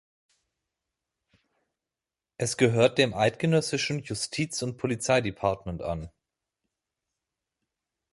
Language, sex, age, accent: German, male, 30-39, Deutschland Deutsch